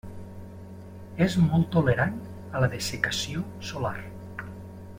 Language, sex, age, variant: Catalan, male, 40-49, Septentrional